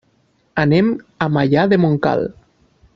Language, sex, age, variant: Catalan, male, 19-29, Nord-Occidental